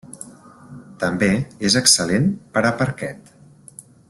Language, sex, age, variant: Catalan, male, 40-49, Central